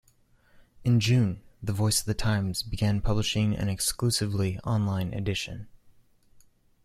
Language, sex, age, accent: English, male, 19-29, United States English